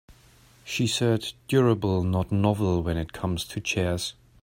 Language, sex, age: English, male, 19-29